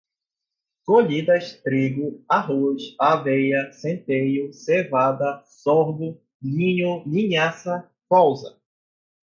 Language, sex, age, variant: Portuguese, male, 19-29, Portuguese (Brasil)